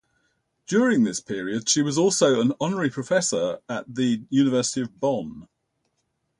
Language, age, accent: English, 70-79, England English